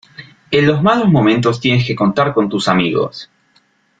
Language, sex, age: Spanish, male, 19-29